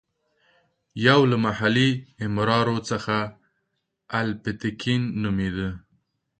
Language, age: Pashto, 30-39